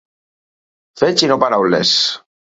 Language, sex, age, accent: Catalan, male, 30-39, apitxat